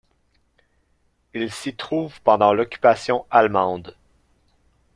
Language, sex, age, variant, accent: French, male, 30-39, Français d'Amérique du Nord, Français du Canada